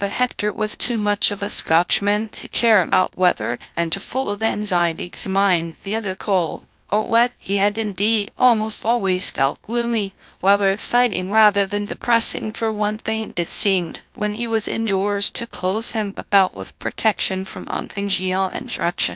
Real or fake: fake